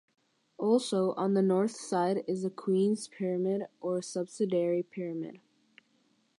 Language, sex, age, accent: English, female, under 19, United States English